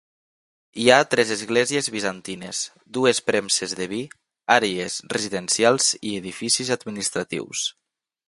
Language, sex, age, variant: Catalan, male, 19-29, Nord-Occidental